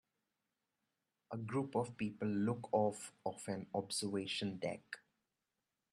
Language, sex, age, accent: English, male, 19-29, India and South Asia (India, Pakistan, Sri Lanka)